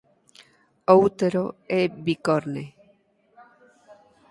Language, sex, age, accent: Galician, female, 50-59, Normativo (estándar)